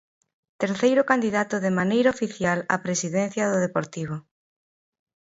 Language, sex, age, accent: Galician, female, 40-49, Central (gheada)